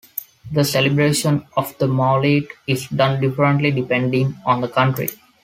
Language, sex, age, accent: English, male, 19-29, India and South Asia (India, Pakistan, Sri Lanka)